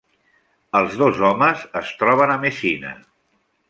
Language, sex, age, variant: Catalan, male, 60-69, Central